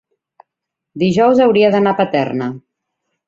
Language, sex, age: Catalan, female, 40-49